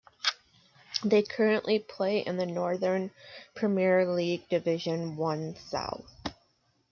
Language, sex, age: English, female, 19-29